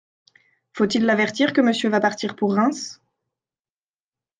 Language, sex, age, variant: French, female, 19-29, Français de métropole